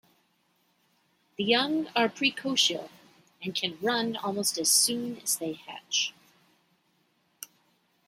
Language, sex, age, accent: English, female, 50-59, United States English